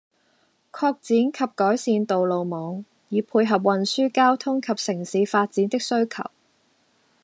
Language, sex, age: Cantonese, female, 19-29